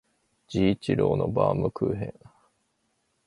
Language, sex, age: Japanese, male, 30-39